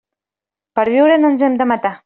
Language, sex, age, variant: Catalan, female, 19-29, Central